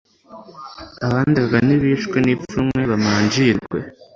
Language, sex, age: Kinyarwanda, male, under 19